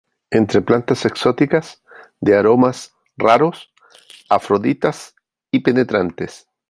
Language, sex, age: Spanish, male, 50-59